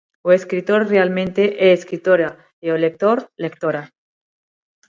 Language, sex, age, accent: Galician, female, 30-39, Normativo (estándar); Neofalante